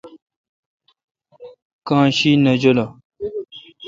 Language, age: Kalkoti, 19-29